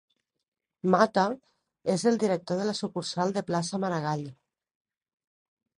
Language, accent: Catalan, valencià